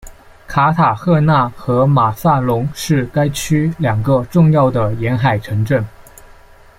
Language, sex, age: Chinese, male, 19-29